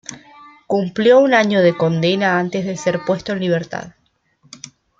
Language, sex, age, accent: Spanish, female, 30-39, Rioplatense: Argentina, Uruguay, este de Bolivia, Paraguay